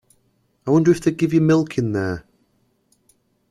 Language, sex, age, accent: English, male, 40-49, England English